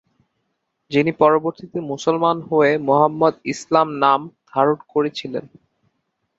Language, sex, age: Bengali, male, 19-29